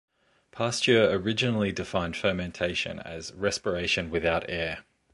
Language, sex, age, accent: English, male, 30-39, Australian English